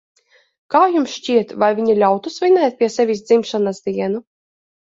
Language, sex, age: Latvian, female, 30-39